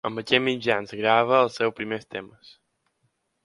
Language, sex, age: Catalan, male, under 19